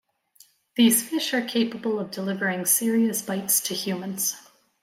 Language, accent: English, Canadian English